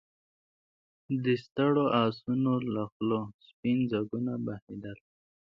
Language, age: Pashto, 19-29